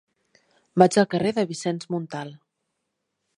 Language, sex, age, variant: Catalan, female, 30-39, Nord-Occidental